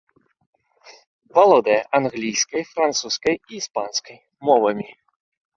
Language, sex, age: Belarusian, male, 19-29